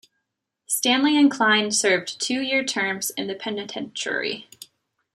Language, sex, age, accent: English, female, 19-29, United States English